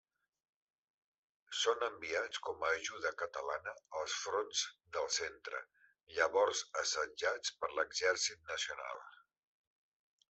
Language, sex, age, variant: Catalan, male, 60-69, Central